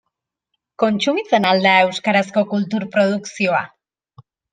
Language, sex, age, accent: Basque, female, 19-29, Erdialdekoa edo Nafarra (Gipuzkoa, Nafarroa)